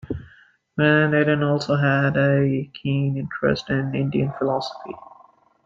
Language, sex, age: English, male, 19-29